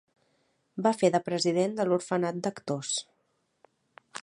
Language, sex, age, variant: Catalan, female, 19-29, Central